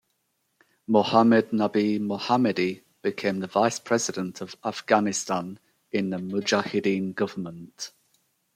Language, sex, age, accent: English, male, 40-49, England English